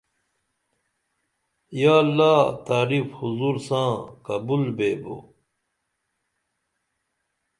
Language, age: Dameli, 40-49